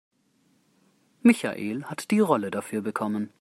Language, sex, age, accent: German, male, under 19, Deutschland Deutsch